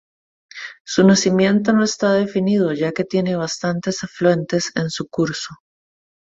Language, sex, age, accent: Spanish, female, 40-49, América central